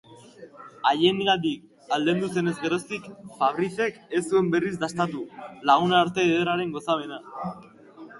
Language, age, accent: Basque, under 19, Mendebalekoa (Araba, Bizkaia, Gipuzkoako mendebaleko herri batzuk)